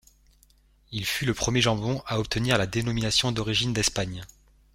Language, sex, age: French, male, 30-39